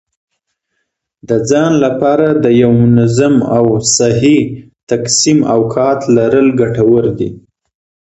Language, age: Pashto, 19-29